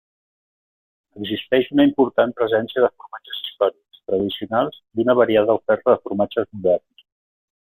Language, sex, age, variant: Catalan, male, 50-59, Central